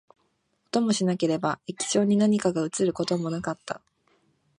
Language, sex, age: Japanese, female, 19-29